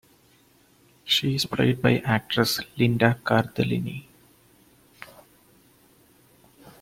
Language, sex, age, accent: English, male, 19-29, India and South Asia (India, Pakistan, Sri Lanka)